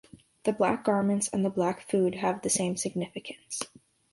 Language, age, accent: English, under 19, United States English